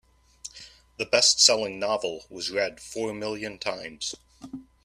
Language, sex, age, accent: English, male, 30-39, United States English